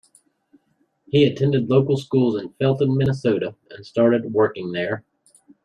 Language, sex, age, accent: English, male, 30-39, United States English